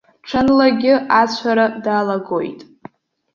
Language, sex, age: Abkhazian, female, under 19